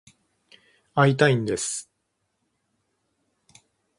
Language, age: Japanese, 19-29